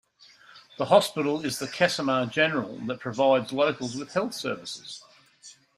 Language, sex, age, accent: English, male, 50-59, Australian English